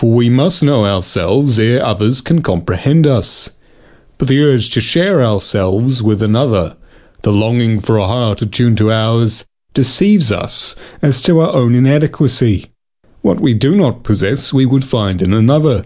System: none